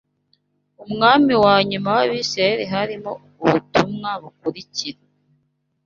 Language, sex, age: Kinyarwanda, female, 19-29